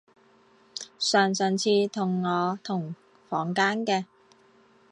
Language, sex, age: Chinese, female, 19-29